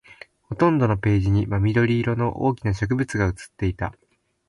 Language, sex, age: Japanese, male, 19-29